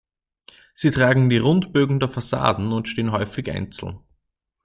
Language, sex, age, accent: German, male, 19-29, Österreichisches Deutsch